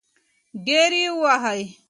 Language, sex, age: Pashto, female, 19-29